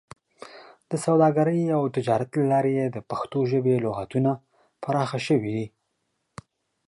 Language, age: Pashto, 19-29